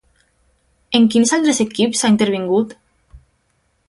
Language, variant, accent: Catalan, Valencià meridional, valencià